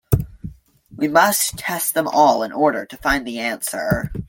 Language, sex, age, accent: English, male, under 19, Canadian English